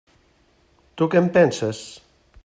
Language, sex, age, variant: Catalan, male, 50-59, Central